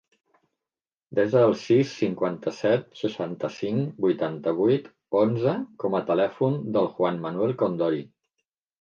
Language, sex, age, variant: Catalan, male, 50-59, Central